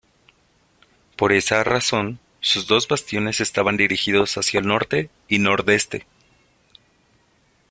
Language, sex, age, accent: Spanish, male, 19-29, México